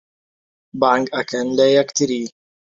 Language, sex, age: Central Kurdish, male, 19-29